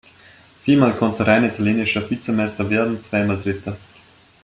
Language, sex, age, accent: German, male, 19-29, Österreichisches Deutsch